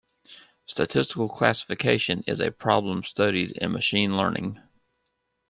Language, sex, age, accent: English, male, 40-49, United States English